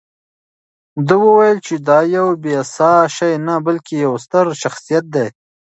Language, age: Pashto, 19-29